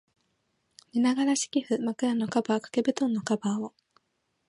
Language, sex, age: Japanese, female, 19-29